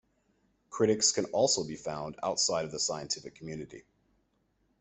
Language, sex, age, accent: English, male, 30-39, United States English